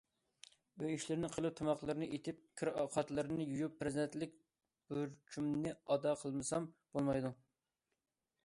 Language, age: Uyghur, 19-29